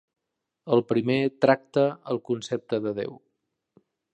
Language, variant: Catalan, Central